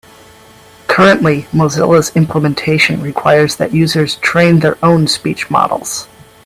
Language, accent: English, United States English